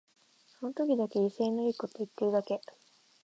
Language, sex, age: Japanese, female, 19-29